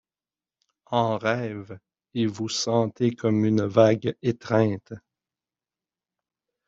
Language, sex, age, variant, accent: French, male, 30-39, Français d'Amérique du Nord, Français du Canada